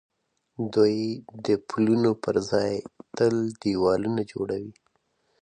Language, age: Pashto, 19-29